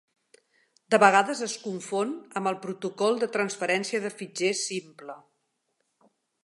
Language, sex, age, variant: Catalan, female, 50-59, Central